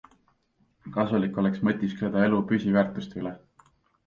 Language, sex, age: Estonian, male, 19-29